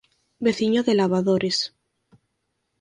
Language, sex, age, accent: Galician, female, under 19, Normativo (estándar)